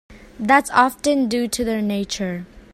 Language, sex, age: English, female, under 19